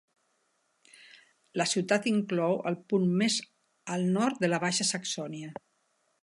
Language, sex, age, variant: Catalan, female, 60-69, Central